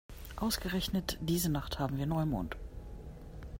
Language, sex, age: German, female, 40-49